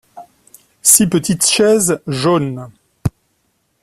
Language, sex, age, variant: French, male, 40-49, Français de métropole